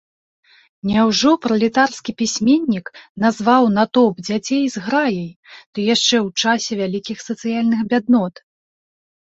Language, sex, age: Belarusian, female, 30-39